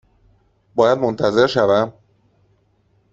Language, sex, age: Persian, male, 19-29